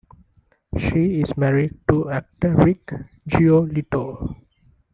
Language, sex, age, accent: English, male, 19-29, India and South Asia (India, Pakistan, Sri Lanka)